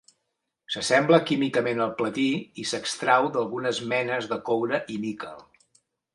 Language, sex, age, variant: Catalan, male, 60-69, Central